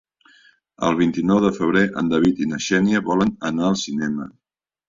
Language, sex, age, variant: Catalan, male, 60-69, Central